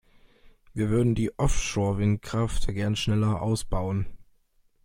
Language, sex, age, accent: German, male, under 19, Deutschland Deutsch